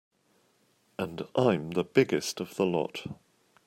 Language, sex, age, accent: English, male, 50-59, England English